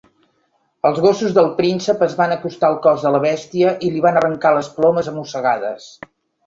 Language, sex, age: Catalan, female, 60-69